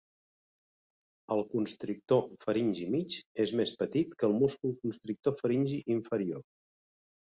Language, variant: Catalan, Central